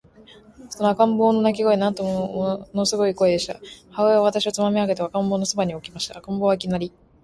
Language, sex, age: Japanese, female, 19-29